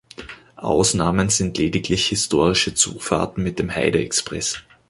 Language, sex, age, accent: German, male, 19-29, Österreichisches Deutsch